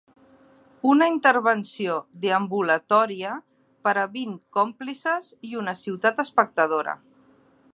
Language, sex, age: Catalan, female, 30-39